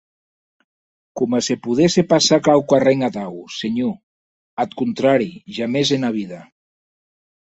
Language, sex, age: Occitan, male, 60-69